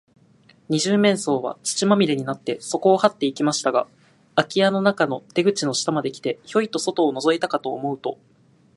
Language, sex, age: Japanese, male, 19-29